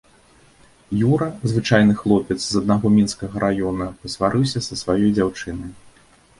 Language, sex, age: Belarusian, male, 30-39